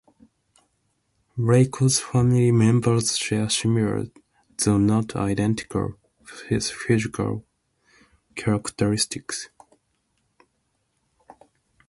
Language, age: English, 19-29